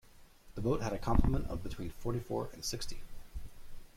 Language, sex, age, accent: English, male, 19-29, United States English